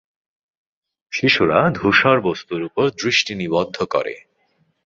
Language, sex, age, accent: Bengali, male, 30-39, চলিত